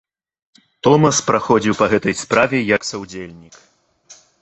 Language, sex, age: Belarusian, male, 19-29